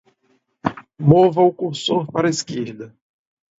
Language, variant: Portuguese, Portuguese (Brasil)